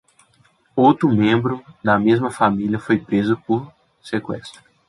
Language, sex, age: Portuguese, male, 19-29